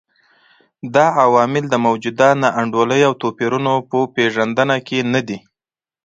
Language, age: Pashto, 19-29